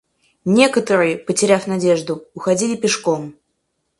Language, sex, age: Russian, female, 19-29